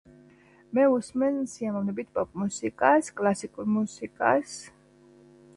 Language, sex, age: Georgian, female, 40-49